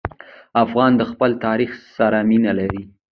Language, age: Pashto, under 19